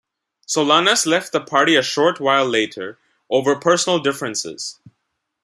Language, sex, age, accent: English, male, under 19, India and South Asia (India, Pakistan, Sri Lanka)